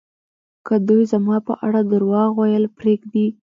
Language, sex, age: Pashto, female, 19-29